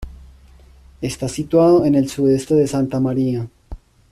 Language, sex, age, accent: Spanish, male, 30-39, Caribe: Cuba, Venezuela, Puerto Rico, República Dominicana, Panamá, Colombia caribeña, México caribeño, Costa del golfo de México